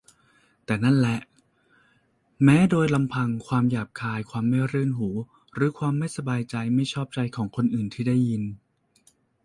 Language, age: Thai, 40-49